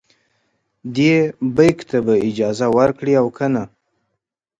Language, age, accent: Pashto, 19-29, کندهارۍ لهجه